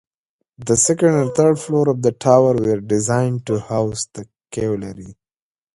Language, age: English, 19-29